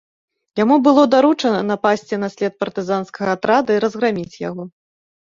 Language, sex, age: Belarusian, female, 30-39